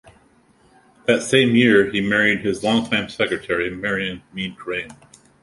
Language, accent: English, United States English